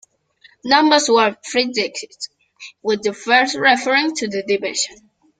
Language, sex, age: English, male, under 19